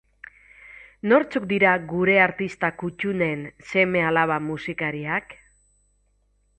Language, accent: Basque, Mendebalekoa (Araba, Bizkaia, Gipuzkoako mendebaleko herri batzuk)